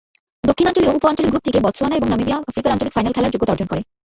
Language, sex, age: Bengali, female, 30-39